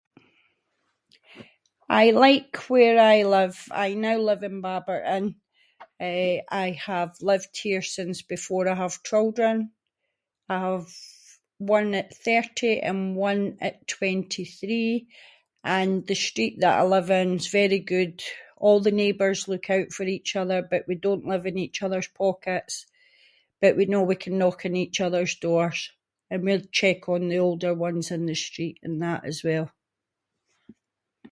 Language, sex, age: Scots, female, 50-59